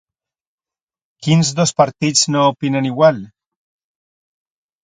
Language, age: Catalan, 60-69